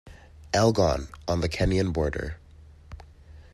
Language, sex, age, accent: English, male, 19-29, United States English